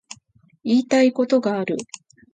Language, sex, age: Japanese, female, 50-59